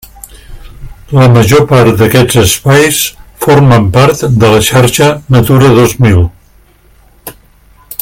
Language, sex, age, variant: Catalan, male, 70-79, Central